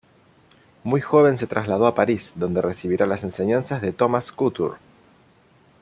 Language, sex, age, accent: Spanish, male, 30-39, Rioplatense: Argentina, Uruguay, este de Bolivia, Paraguay